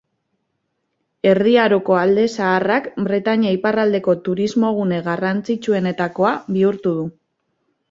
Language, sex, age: Basque, female, 19-29